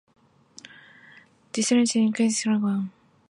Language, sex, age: English, female, 19-29